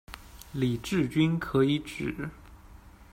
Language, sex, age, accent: Chinese, male, 19-29, 出生地：浙江省